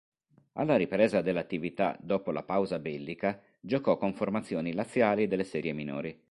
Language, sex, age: Italian, male, 40-49